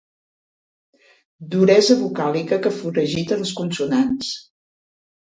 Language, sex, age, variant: Catalan, female, 50-59, Central